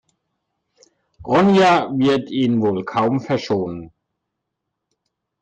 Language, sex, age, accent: German, male, 40-49, Deutschland Deutsch